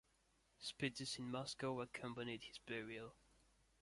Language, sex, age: English, male, under 19